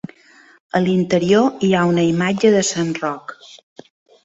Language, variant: Catalan, Balear